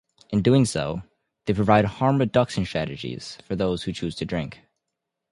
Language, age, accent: English, 19-29, United States English